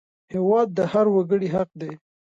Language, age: Pashto, 19-29